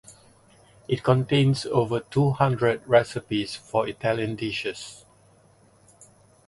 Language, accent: English, Singaporean English